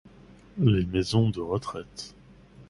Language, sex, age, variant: French, male, 30-39, Français de métropole